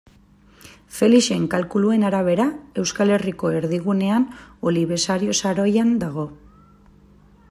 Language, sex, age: Basque, female, 30-39